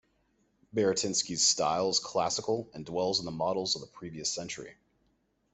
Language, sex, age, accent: English, male, 30-39, United States English